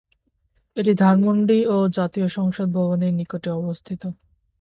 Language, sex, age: Bengali, male, 19-29